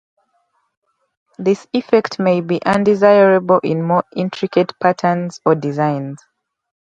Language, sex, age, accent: English, female, 19-29, England English